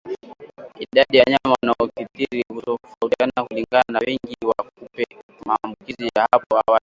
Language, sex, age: Swahili, male, 19-29